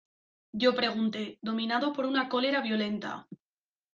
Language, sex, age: Spanish, female, 19-29